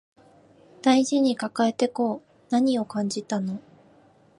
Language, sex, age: Japanese, female, 19-29